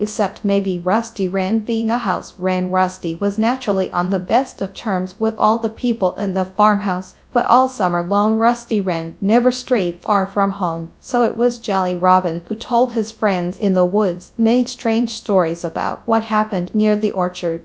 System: TTS, GradTTS